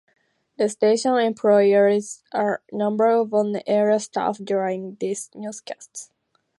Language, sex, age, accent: English, female, under 19, England English